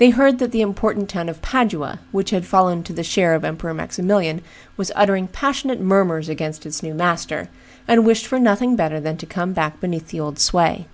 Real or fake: real